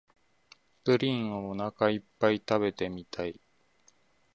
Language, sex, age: Japanese, male, 30-39